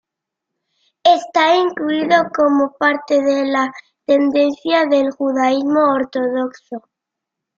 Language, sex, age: Spanish, female, 30-39